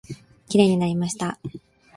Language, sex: Japanese, female